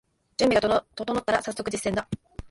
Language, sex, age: Japanese, female, under 19